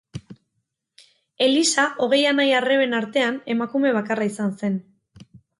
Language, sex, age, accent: Basque, female, 30-39, Erdialdekoa edo Nafarra (Gipuzkoa, Nafarroa)